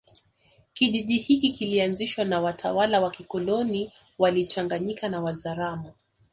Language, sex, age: Swahili, female, 19-29